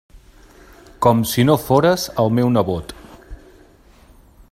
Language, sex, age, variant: Catalan, male, 40-49, Central